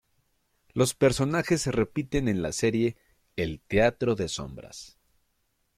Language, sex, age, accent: Spanish, male, 19-29, México